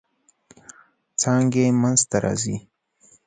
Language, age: Pashto, 19-29